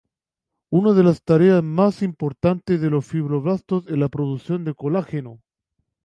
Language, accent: Spanish, Chileno: Chile, Cuyo